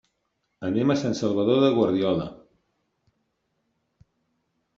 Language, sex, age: Catalan, male, 50-59